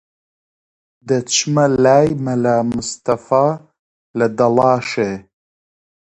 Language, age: Central Kurdish, 19-29